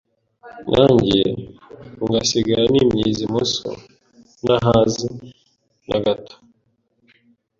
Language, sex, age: Kinyarwanda, male, 19-29